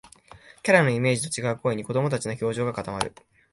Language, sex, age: Japanese, male, 19-29